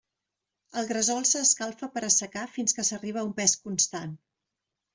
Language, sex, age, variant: Catalan, female, 40-49, Central